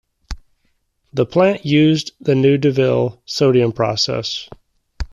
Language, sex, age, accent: English, male, 19-29, United States English